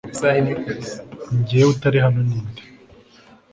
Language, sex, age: Kinyarwanda, male, 19-29